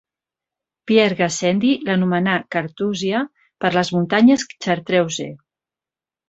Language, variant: Catalan, Central